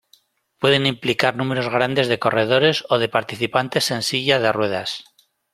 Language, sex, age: Spanish, male, 50-59